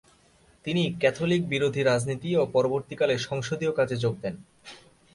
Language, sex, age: Bengali, male, 19-29